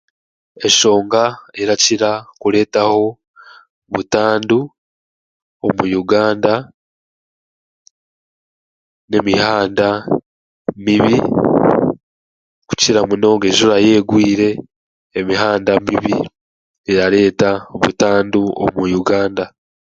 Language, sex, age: Chiga, male, 19-29